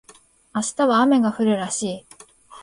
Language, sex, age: Japanese, female, 19-29